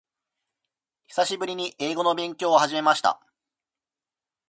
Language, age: Japanese, 19-29